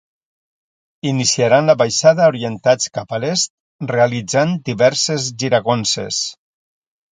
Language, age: Catalan, 60-69